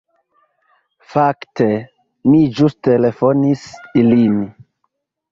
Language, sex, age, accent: Esperanto, male, 30-39, Internacia